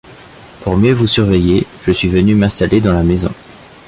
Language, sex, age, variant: French, male, 30-39, Français de métropole